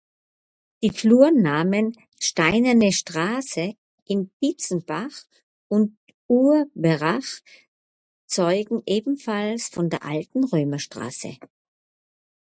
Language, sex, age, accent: German, female, 60-69, Österreichisches Deutsch